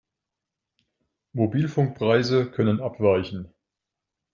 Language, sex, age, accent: German, male, 50-59, Deutschland Deutsch